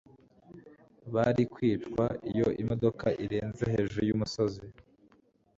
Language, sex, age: Kinyarwanda, male, 19-29